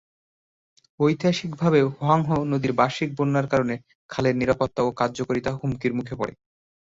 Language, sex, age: Bengali, male, 19-29